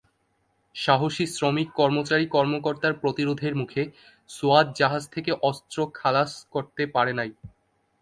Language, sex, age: Bengali, male, 19-29